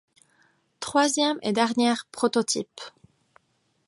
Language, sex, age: French, female, 19-29